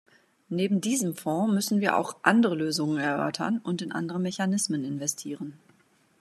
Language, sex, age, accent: German, female, 40-49, Deutschland Deutsch